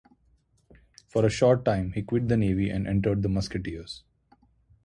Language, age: English, 30-39